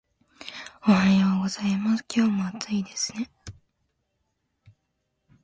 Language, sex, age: Japanese, female, 19-29